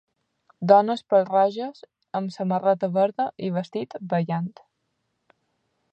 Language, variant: Catalan, Balear